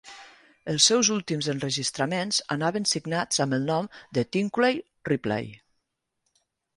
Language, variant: Catalan, Nord-Occidental